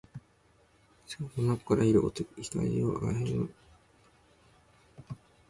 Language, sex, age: Japanese, male, 19-29